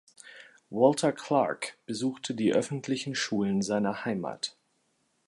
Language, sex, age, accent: German, male, 30-39, Deutschland Deutsch